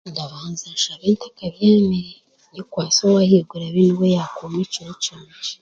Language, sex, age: Chiga, male, 30-39